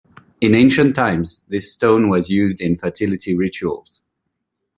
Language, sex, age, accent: English, male, 40-49, Malaysian English